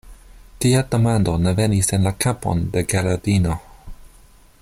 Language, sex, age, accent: Esperanto, male, 30-39, Internacia